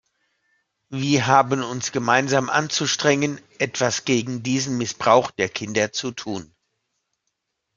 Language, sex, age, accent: German, male, 50-59, Deutschland Deutsch